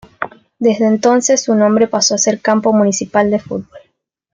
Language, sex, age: Spanish, female, under 19